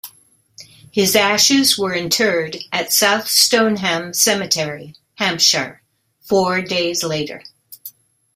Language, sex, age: English, female, 60-69